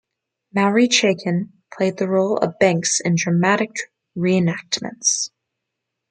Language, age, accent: English, 19-29, United States English